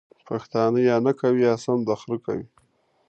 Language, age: Pashto, 30-39